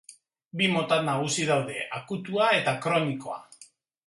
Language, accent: Basque, Erdialdekoa edo Nafarra (Gipuzkoa, Nafarroa)